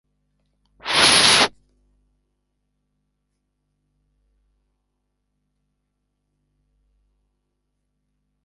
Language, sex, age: Swahili, male, 30-39